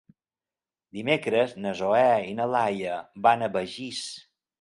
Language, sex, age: Catalan, male, 50-59